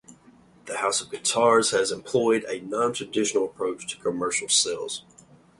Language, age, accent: English, 19-29, United States English